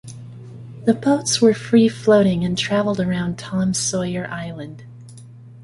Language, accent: English, United States English